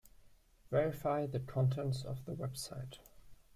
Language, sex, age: English, male, 19-29